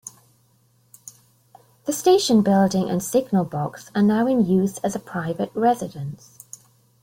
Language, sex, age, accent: English, female, 50-59, England English